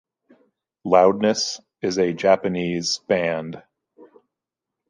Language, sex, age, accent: English, male, 40-49, United States English